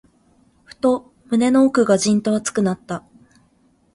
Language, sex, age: Japanese, female, 30-39